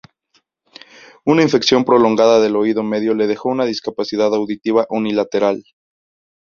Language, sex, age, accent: Spanish, male, 19-29, México